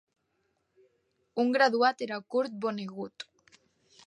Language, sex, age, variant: Catalan, female, 19-29, Central